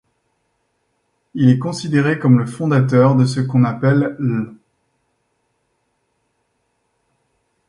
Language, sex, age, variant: French, male, 30-39, Français de métropole